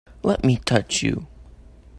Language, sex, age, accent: English, male, under 19, United States English